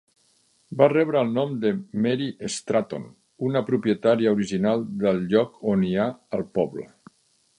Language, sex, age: Catalan, male, 50-59